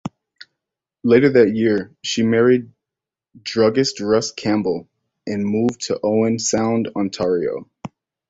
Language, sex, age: English, male, 19-29